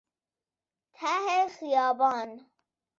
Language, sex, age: Persian, male, 19-29